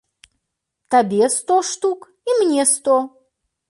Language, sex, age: Belarusian, female, 40-49